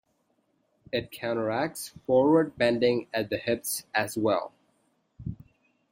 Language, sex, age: English, male, 19-29